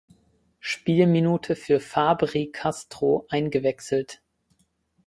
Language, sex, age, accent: German, male, 19-29, Deutschland Deutsch